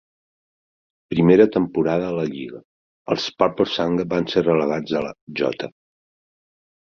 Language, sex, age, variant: Catalan, male, 50-59, Central